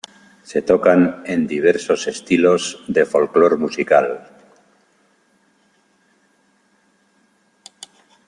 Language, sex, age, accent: Spanish, male, 50-59, España: Norte peninsular (Asturias, Castilla y León, Cantabria, País Vasco, Navarra, Aragón, La Rioja, Guadalajara, Cuenca)